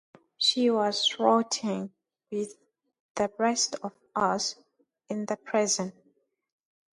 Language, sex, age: English, female, 19-29